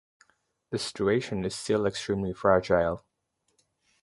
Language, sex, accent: English, male, United States English